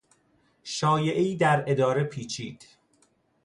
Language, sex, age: Persian, male, 30-39